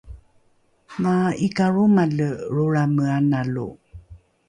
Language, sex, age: Rukai, female, 40-49